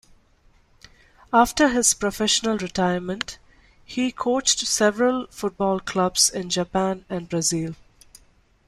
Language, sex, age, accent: English, female, 19-29, India and South Asia (India, Pakistan, Sri Lanka)